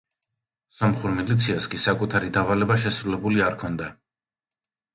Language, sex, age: Georgian, male, 30-39